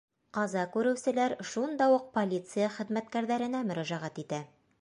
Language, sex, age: Bashkir, female, 30-39